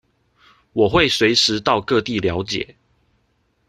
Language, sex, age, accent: Chinese, male, 19-29, 出生地：臺北市